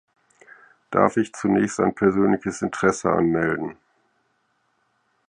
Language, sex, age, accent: German, male, 50-59, Deutschland Deutsch